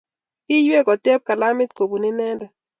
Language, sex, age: Kalenjin, female, 40-49